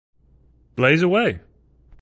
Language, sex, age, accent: English, male, 30-39, United States English